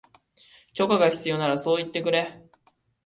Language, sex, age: Japanese, male, 19-29